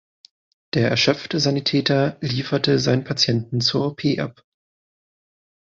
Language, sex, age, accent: German, male, 30-39, Deutschland Deutsch